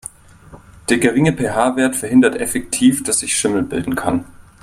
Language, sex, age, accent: German, male, 30-39, Deutschland Deutsch